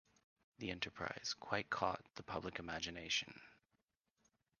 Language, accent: English, United States English